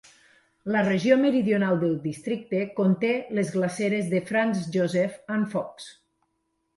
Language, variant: Catalan, Nord-Occidental